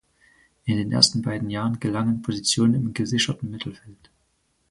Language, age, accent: German, 19-29, Deutschland Deutsch